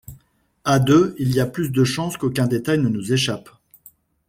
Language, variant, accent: French, Français d'Afrique subsaharienne et des îles africaines, Français de Madagascar